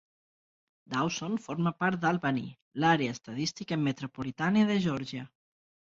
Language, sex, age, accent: Catalan, female, 40-49, Lleida